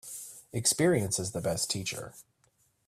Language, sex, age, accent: English, male, 30-39, United States English